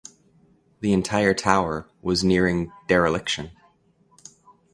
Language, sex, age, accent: English, male, 30-39, Canadian English